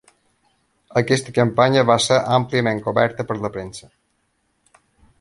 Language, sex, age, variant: Catalan, male, 50-59, Balear